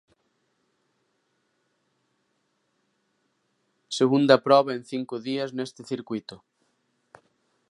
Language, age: Galician, 40-49